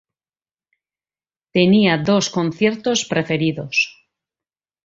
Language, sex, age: Spanish, female, 40-49